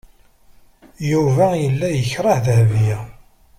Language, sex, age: Kabyle, male, 30-39